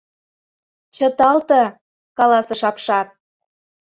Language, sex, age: Mari, female, 19-29